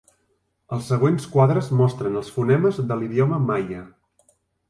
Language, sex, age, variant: Catalan, male, 40-49, Central